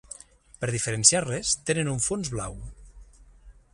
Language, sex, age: Catalan, male, 40-49